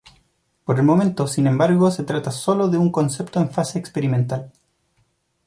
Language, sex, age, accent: Spanish, male, 30-39, Chileno: Chile, Cuyo